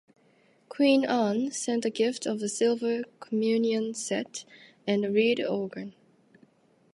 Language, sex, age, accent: English, female, 19-29, United States English